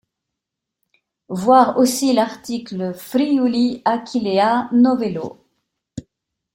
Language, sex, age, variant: French, female, 50-59, Français de métropole